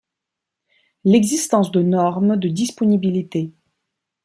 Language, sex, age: French, female, 30-39